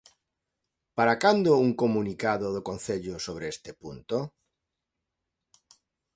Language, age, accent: Galician, 40-49, Normativo (estándar)